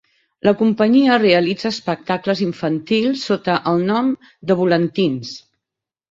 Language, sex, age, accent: Catalan, female, 50-59, balear; central